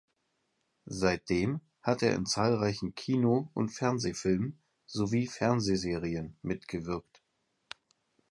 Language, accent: German, Deutschland Deutsch; Hochdeutsch